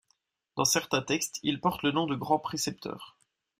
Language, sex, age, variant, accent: French, male, 19-29, Français d'Europe, Français de Belgique